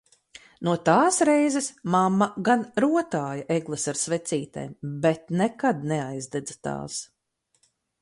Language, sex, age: Latvian, female, 50-59